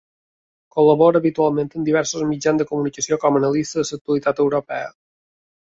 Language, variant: Catalan, Balear